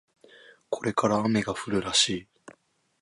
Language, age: Japanese, 19-29